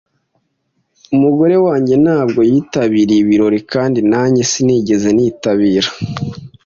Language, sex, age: Kinyarwanda, male, 19-29